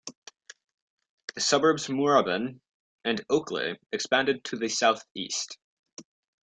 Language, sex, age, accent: English, male, under 19, West Indies and Bermuda (Bahamas, Bermuda, Jamaica, Trinidad)